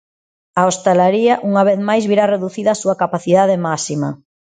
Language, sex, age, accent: Galician, female, 40-49, Central (gheada)